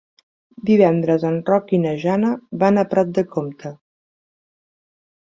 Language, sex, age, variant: Catalan, female, 40-49, Central